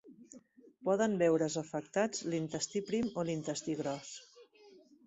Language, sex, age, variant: Catalan, female, 30-39, Central